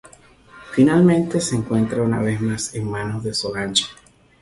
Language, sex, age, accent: Spanish, male, 40-49, Caribe: Cuba, Venezuela, Puerto Rico, República Dominicana, Panamá, Colombia caribeña, México caribeño, Costa del golfo de México